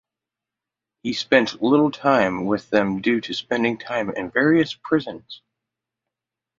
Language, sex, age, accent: English, male, 30-39, United States English